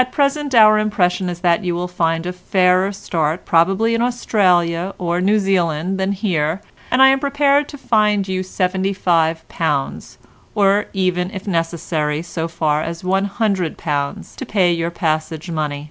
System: none